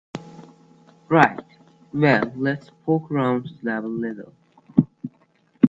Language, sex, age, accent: English, male, under 19, United States English